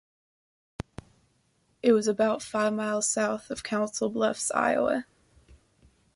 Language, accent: English, United States English